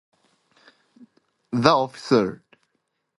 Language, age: English, 19-29